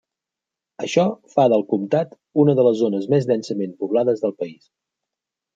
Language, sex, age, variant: Catalan, male, 30-39, Central